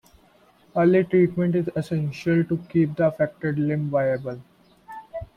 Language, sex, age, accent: English, male, under 19, India and South Asia (India, Pakistan, Sri Lanka)